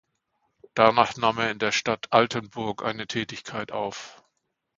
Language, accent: German, Deutschland Deutsch